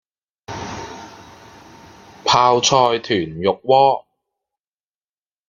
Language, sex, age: Cantonese, male, 40-49